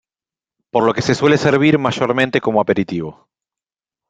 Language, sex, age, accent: Spanish, male, 40-49, Rioplatense: Argentina, Uruguay, este de Bolivia, Paraguay